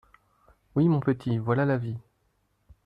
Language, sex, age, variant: French, male, 19-29, Français de métropole